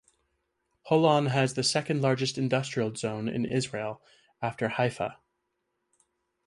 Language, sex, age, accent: English, male, 30-39, United States English